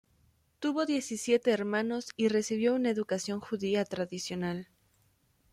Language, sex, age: Spanish, female, 19-29